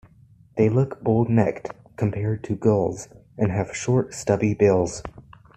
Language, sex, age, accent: English, male, under 19, United States English